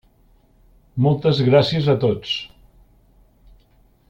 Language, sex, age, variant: Catalan, male, 60-69, Central